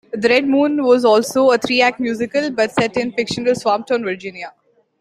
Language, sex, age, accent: English, female, 19-29, India and South Asia (India, Pakistan, Sri Lanka)